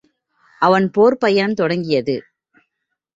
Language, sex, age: Tamil, female, 30-39